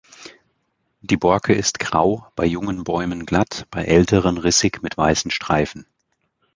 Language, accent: German, Deutschland Deutsch